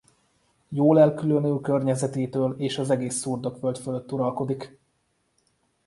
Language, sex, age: Hungarian, male, 30-39